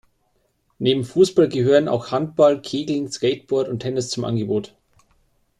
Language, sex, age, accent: German, male, 30-39, Deutschland Deutsch